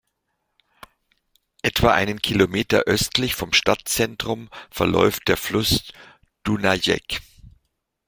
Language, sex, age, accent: German, male, 60-69, Deutschland Deutsch